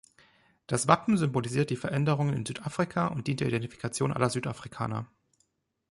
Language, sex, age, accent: German, male, 30-39, Deutschland Deutsch